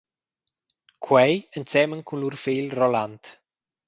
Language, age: Romansh, 30-39